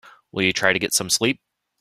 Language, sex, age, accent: English, male, 30-39, United States English